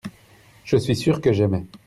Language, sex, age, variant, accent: French, male, 30-39, Français d'Europe, Français de Belgique